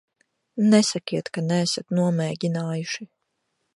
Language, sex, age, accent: Latvian, female, 19-29, Dzimtā valoda